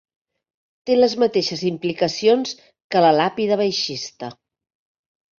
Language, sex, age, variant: Catalan, female, 50-59, Central